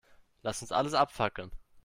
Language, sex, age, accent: German, male, 19-29, Deutschland Deutsch